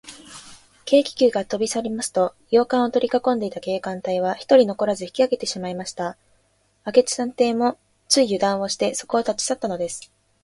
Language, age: Japanese, 19-29